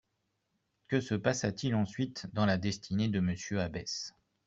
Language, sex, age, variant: French, male, 40-49, Français de métropole